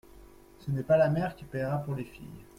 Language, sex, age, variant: French, male, 19-29, Français de métropole